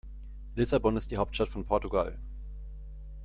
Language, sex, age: German, male, 19-29